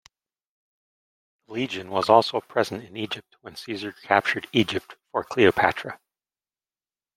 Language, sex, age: English, male, 40-49